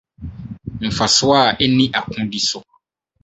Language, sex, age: Akan, male, 30-39